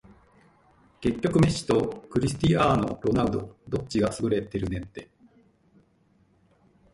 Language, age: Japanese, 50-59